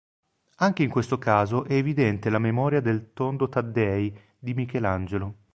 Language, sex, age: Italian, male, 40-49